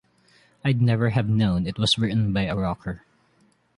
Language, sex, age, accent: English, male, 19-29, Filipino